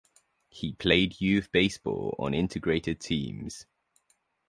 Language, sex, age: English, male, 19-29